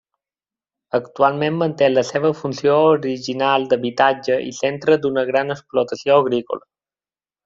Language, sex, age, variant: Catalan, male, 30-39, Balear